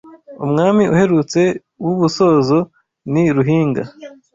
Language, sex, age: Kinyarwanda, male, 19-29